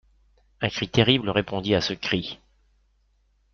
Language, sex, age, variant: French, male, 40-49, Français de métropole